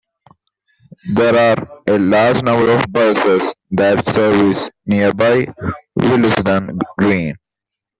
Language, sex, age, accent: English, male, 19-29, India and South Asia (India, Pakistan, Sri Lanka)